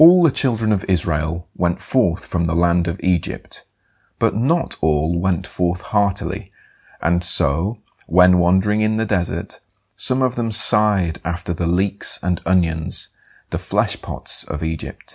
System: none